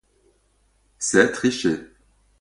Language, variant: French, Français de métropole